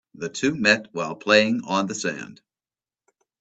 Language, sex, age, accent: English, male, 40-49, United States English